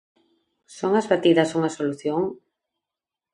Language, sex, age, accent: Galician, female, 40-49, Normativo (estándar)